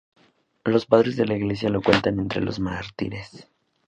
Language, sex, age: Spanish, male, 19-29